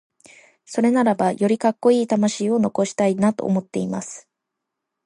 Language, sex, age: Japanese, female, 19-29